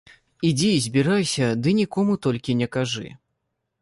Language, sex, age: Belarusian, male, 30-39